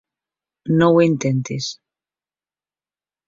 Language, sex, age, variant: Catalan, female, 40-49, Central